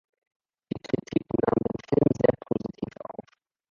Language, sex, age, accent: German, male, under 19, Deutschland Deutsch